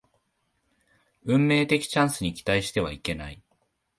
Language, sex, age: Japanese, male, 19-29